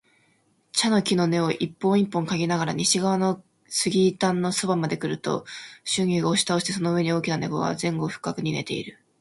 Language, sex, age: Japanese, female, under 19